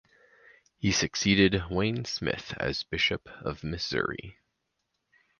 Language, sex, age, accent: English, male, 19-29, United States English